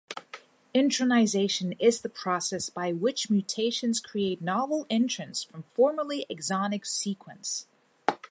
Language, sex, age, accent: English, female, 30-39, United States English